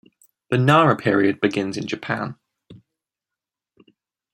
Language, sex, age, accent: English, male, 19-29, England English